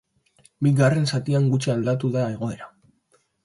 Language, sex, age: Basque, male, under 19